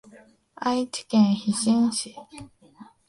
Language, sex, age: Japanese, female, 19-29